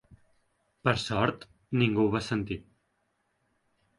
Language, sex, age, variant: Catalan, male, 19-29, Central